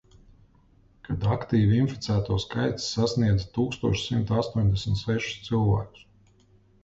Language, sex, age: Latvian, male, 40-49